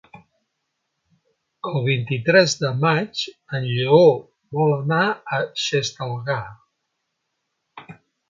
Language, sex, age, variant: Catalan, male, 60-69, Central